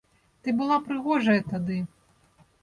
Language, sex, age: Belarusian, female, 30-39